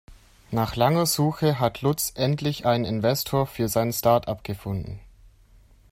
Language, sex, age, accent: German, male, 19-29, Deutschland Deutsch